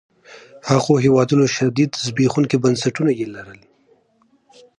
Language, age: Pashto, 19-29